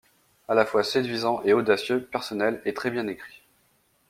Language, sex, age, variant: French, male, 19-29, Français de métropole